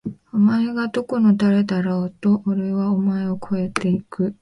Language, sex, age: Japanese, female, 19-29